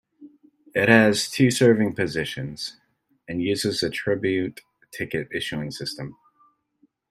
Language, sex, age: English, male, 30-39